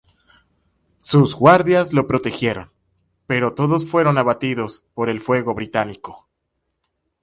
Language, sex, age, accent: Spanish, male, 19-29, Caribe: Cuba, Venezuela, Puerto Rico, República Dominicana, Panamá, Colombia caribeña, México caribeño, Costa del golfo de México